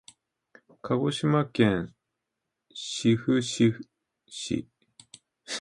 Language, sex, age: Japanese, male, 50-59